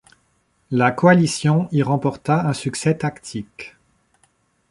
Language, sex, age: French, male, 30-39